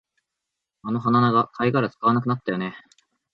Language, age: Japanese, 19-29